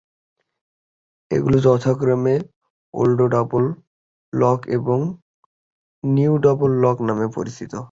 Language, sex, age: Bengali, male, 19-29